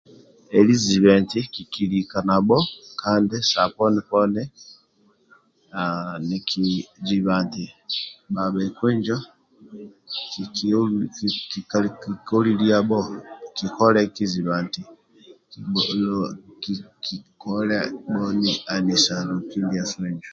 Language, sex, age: Amba (Uganda), male, 50-59